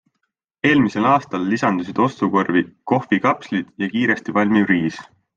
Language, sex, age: Estonian, male, 19-29